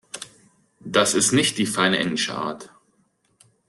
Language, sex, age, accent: German, male, 30-39, Deutschland Deutsch